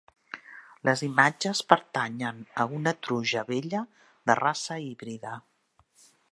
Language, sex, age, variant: Catalan, female, 50-59, Central